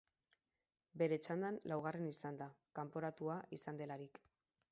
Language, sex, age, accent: Basque, female, 40-49, Erdialdekoa edo Nafarra (Gipuzkoa, Nafarroa)